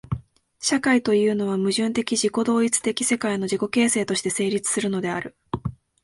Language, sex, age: Japanese, female, under 19